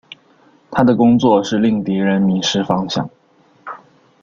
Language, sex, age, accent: Chinese, male, 19-29, 出生地：江西省